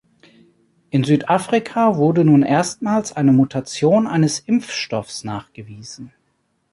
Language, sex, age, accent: German, male, 40-49, Deutschland Deutsch